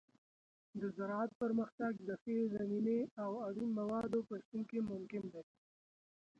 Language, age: Pashto, 19-29